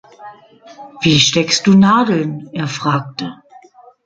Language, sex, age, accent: German, female, 50-59, Deutschland Deutsch